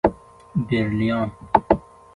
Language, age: Persian, 30-39